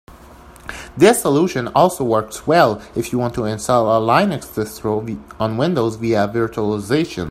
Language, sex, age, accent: English, male, 19-29, Canadian English